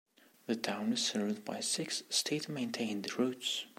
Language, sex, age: English, male, 19-29